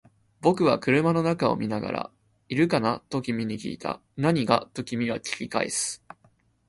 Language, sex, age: Japanese, male, 19-29